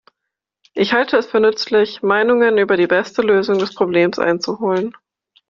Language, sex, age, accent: German, female, 19-29, Deutschland Deutsch